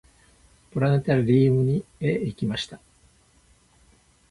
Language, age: Japanese, 60-69